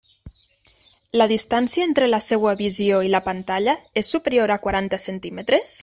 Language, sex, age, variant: Catalan, female, 19-29, Nord-Occidental